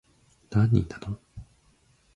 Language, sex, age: Japanese, male, 30-39